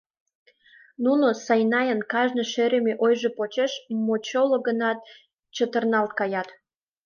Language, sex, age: Mari, female, 19-29